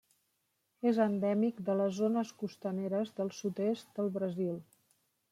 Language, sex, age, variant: Catalan, female, 50-59, Central